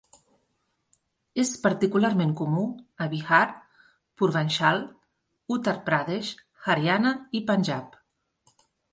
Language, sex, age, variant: Catalan, female, 40-49, Central